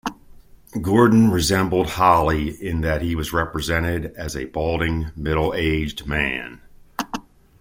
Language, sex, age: English, male, 50-59